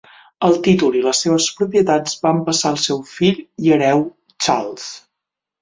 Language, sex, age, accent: Catalan, female, 19-29, central; septentrional